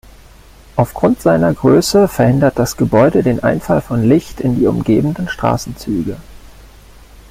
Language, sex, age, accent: German, male, 40-49, Deutschland Deutsch